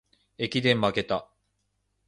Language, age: Japanese, 19-29